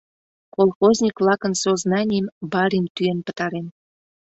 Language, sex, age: Mari, female, 30-39